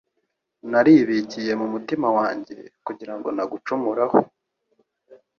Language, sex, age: Kinyarwanda, male, 19-29